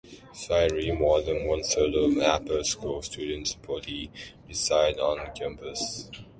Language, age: English, under 19